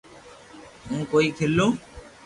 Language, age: Loarki, 40-49